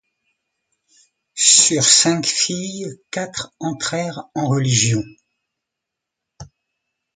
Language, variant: French, Français du nord de l'Afrique